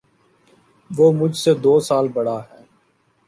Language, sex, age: Urdu, male, 19-29